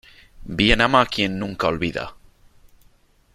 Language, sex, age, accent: Spanish, male, 30-39, España: Norte peninsular (Asturias, Castilla y León, Cantabria, País Vasco, Navarra, Aragón, La Rioja, Guadalajara, Cuenca)